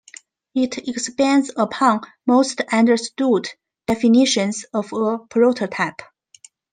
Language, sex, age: English, female, 30-39